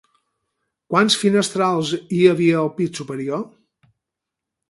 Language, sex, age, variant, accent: Catalan, male, 50-59, Balear, menorquí